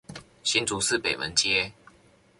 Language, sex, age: Chinese, male, under 19